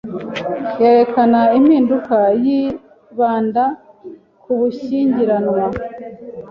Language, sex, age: Kinyarwanda, female, 40-49